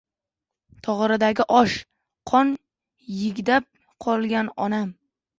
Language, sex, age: Uzbek, male, under 19